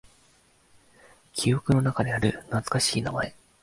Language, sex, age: Japanese, male, 19-29